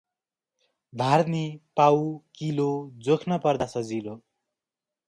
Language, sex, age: Nepali, male, 19-29